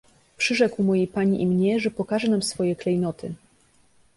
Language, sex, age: Polish, female, 19-29